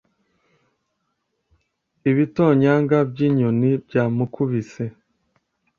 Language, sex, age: Kinyarwanda, male, 19-29